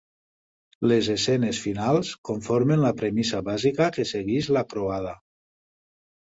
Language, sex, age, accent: Catalan, male, 50-59, valencià